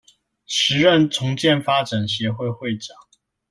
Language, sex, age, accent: Chinese, male, 19-29, 出生地：臺北市